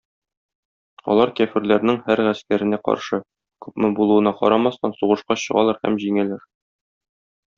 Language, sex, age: Tatar, male, 30-39